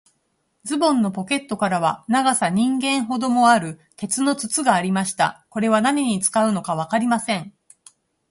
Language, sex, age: Japanese, female, 50-59